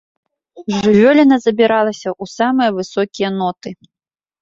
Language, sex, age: Belarusian, female, 30-39